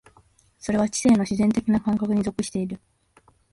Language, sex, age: Japanese, female, 19-29